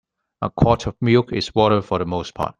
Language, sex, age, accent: English, male, 40-49, Hong Kong English